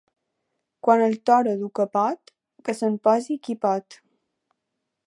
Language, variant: Catalan, Balear